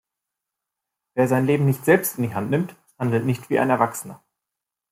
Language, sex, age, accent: German, male, 19-29, Deutschland Deutsch